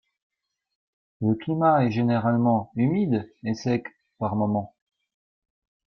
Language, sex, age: French, male, 30-39